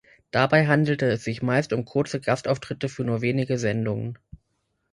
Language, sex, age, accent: German, male, 30-39, Deutschland Deutsch